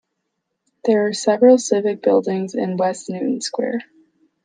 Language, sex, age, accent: English, female, under 19, United States English